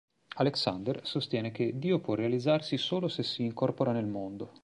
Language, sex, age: Italian, male, 40-49